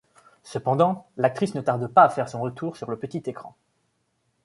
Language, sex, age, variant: French, male, 30-39, Français de métropole